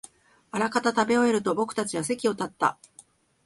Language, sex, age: Japanese, female, 50-59